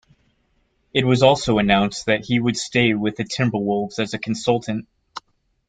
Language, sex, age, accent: English, male, 30-39, United States English